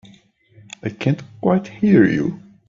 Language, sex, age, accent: English, male, 40-49, United States English